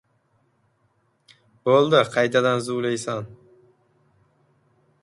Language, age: Uzbek, 19-29